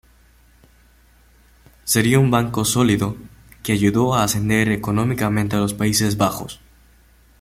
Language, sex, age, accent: Spanish, male, under 19, Caribe: Cuba, Venezuela, Puerto Rico, República Dominicana, Panamá, Colombia caribeña, México caribeño, Costa del golfo de México